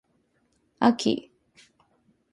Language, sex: Japanese, female